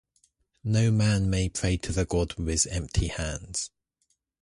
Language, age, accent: English, 19-29, England English